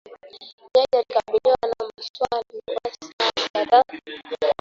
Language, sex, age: Swahili, female, 19-29